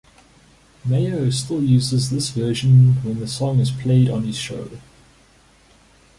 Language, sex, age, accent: English, male, 30-39, Southern African (South Africa, Zimbabwe, Namibia)